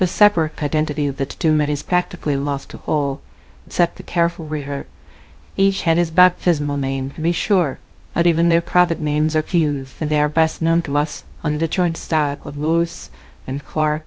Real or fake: fake